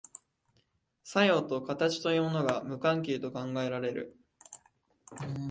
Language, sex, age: Japanese, male, 19-29